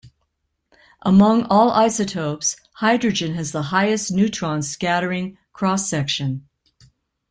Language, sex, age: English, female, 60-69